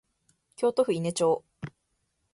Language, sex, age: Japanese, female, 19-29